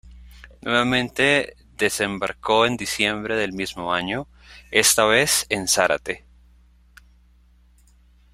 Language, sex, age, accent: Spanish, male, 19-29, Andino-Pacífico: Colombia, Perú, Ecuador, oeste de Bolivia y Venezuela andina